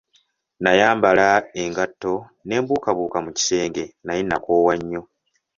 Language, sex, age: Ganda, male, 19-29